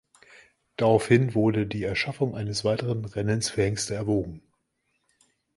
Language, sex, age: German, male, 40-49